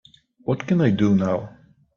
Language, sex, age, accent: English, male, 40-49, United States English